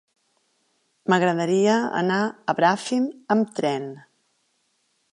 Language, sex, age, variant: Catalan, female, 40-49, Central